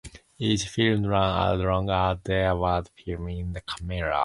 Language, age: English, 19-29